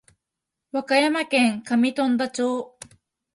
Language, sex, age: Japanese, female, 19-29